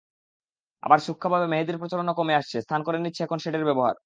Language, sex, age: Bengali, male, 19-29